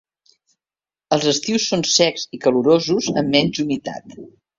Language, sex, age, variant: Catalan, female, 50-59, Central